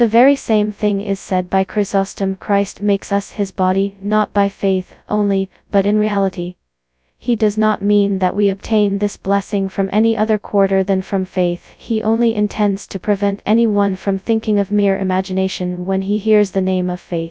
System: TTS, FastPitch